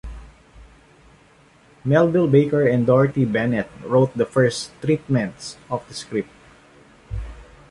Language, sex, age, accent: English, male, 40-49, Filipino